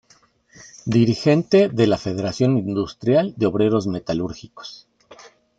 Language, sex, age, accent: Spanish, male, 50-59, México